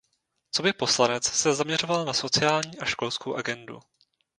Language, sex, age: Czech, male, 19-29